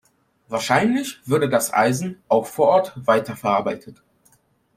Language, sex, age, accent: German, male, 19-29, Polnisch Deutsch